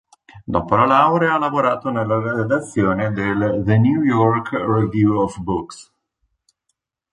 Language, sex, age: Italian, male, 50-59